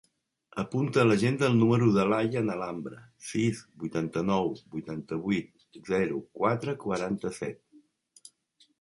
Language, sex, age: Catalan, male, 50-59